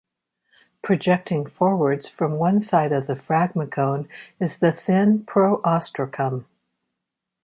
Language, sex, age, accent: English, female, 60-69, United States English